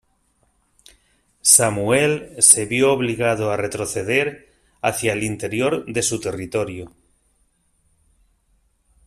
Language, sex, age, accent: Spanish, male, 50-59, España: Sur peninsular (Andalucia, Extremadura, Murcia)